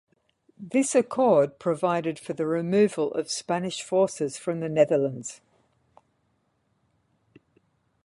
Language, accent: English, Australian English